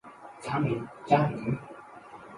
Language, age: Chinese, 30-39